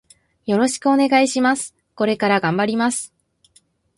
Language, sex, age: Japanese, female, 19-29